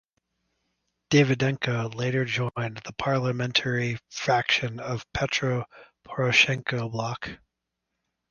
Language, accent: English, United States English